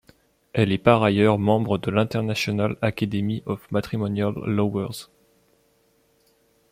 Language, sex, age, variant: French, male, 19-29, Français de métropole